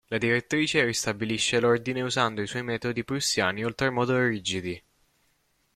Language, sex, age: Italian, male, 19-29